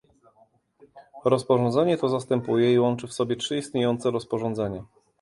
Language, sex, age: Polish, male, 40-49